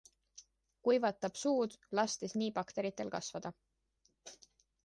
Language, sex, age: Estonian, female, 19-29